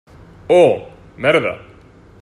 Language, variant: Catalan, Central